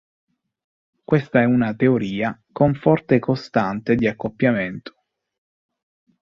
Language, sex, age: Italian, male, 30-39